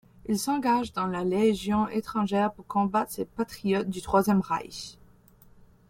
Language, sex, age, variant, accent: French, female, under 19, Français d'Amérique du Nord, Français du Canada